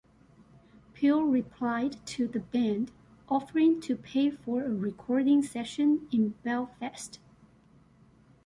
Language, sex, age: English, female, 40-49